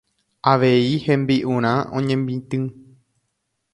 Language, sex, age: Guarani, male, 30-39